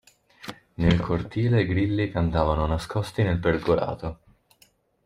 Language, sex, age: Italian, male, 30-39